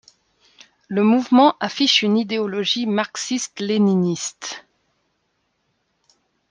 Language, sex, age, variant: French, female, 30-39, Français de métropole